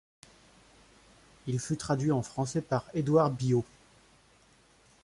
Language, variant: French, Français de métropole